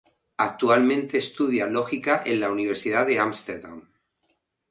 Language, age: Spanish, 50-59